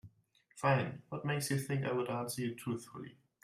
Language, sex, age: English, male, 19-29